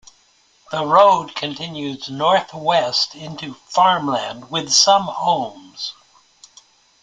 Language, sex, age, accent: English, male, 70-79, Canadian English